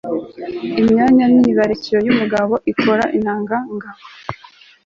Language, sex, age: Kinyarwanda, female, 19-29